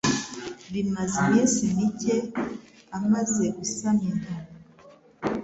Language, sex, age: Kinyarwanda, female, 40-49